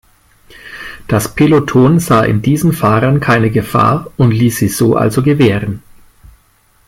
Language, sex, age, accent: German, male, 40-49, Deutschland Deutsch